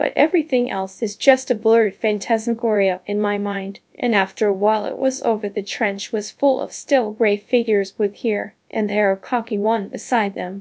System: TTS, GradTTS